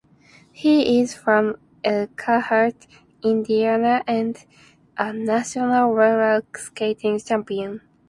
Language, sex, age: English, female, under 19